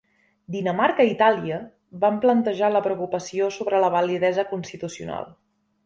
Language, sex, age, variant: Catalan, female, 30-39, Central